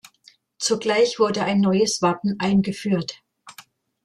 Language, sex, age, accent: German, female, 60-69, Deutschland Deutsch